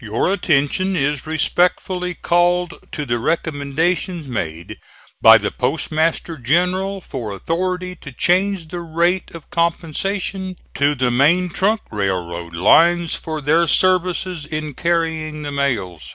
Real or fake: real